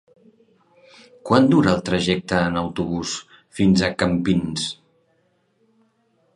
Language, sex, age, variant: Catalan, male, 40-49, Central